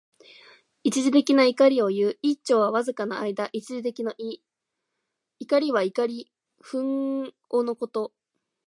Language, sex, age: Japanese, female, under 19